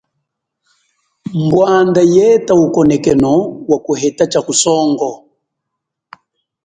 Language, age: Chokwe, 40-49